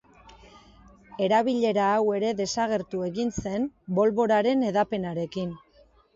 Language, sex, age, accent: Basque, female, 40-49, Erdialdekoa edo Nafarra (Gipuzkoa, Nafarroa)